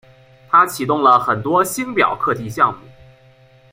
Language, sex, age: Chinese, male, under 19